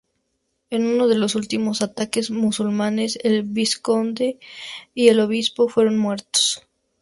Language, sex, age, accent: Spanish, female, 19-29, México